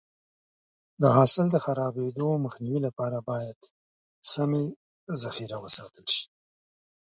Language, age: Pashto, 60-69